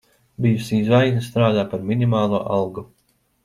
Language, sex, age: Latvian, male, 19-29